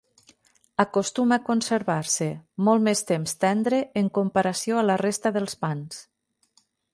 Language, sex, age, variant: Catalan, female, 40-49, Nord-Occidental